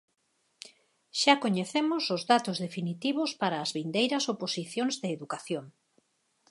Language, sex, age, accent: Galician, female, 50-59, Normativo (estándar)